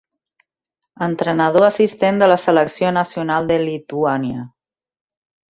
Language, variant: Catalan, Central